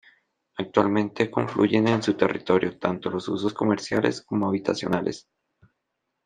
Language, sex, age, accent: Spanish, male, 19-29, Andino-Pacífico: Colombia, Perú, Ecuador, oeste de Bolivia y Venezuela andina